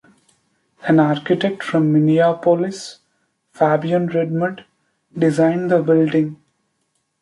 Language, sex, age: English, male, 19-29